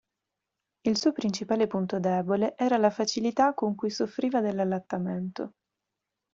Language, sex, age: Italian, female, 19-29